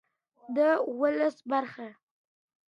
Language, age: Pashto, under 19